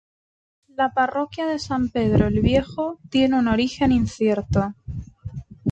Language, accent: Spanish, España: Centro-Sur peninsular (Madrid, Toledo, Castilla-La Mancha)